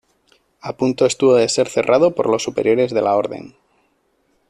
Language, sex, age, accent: Spanish, male, 40-49, España: Norte peninsular (Asturias, Castilla y León, Cantabria, País Vasco, Navarra, Aragón, La Rioja, Guadalajara, Cuenca)